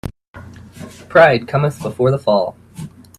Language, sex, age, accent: English, male, 19-29, United States English